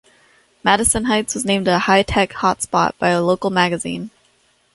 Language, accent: English, United States English